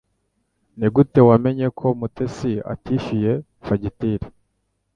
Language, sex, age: Kinyarwanda, male, 19-29